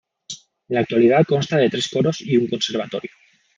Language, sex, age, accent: Spanish, male, 19-29, España: Centro-Sur peninsular (Madrid, Toledo, Castilla-La Mancha)